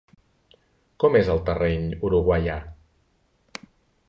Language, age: Catalan, 40-49